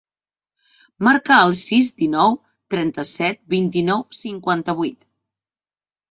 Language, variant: Catalan, Central